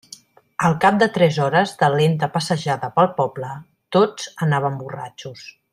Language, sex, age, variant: Catalan, female, 30-39, Central